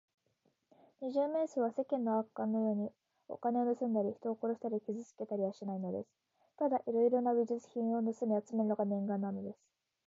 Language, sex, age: Japanese, female, 19-29